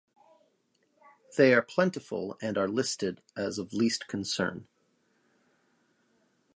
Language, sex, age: English, male, 40-49